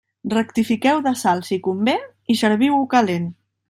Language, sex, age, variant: Catalan, female, 19-29, Central